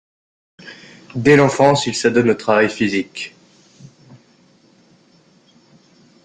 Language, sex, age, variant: French, male, under 19, Français de métropole